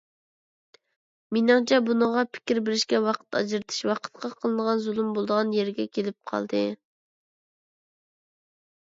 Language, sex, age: Uyghur, female, under 19